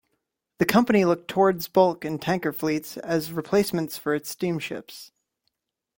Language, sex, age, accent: English, male, 19-29, United States English